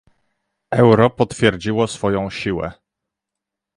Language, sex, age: Polish, male, 30-39